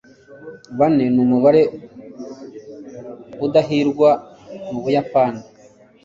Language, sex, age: Kinyarwanda, male, 30-39